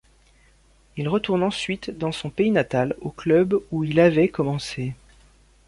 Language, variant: French, Français de métropole